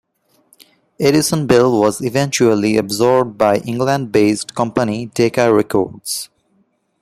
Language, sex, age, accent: English, male, 19-29, India and South Asia (India, Pakistan, Sri Lanka)